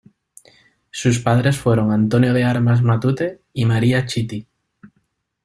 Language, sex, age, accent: Spanish, male, 30-39, España: Sur peninsular (Andalucia, Extremadura, Murcia)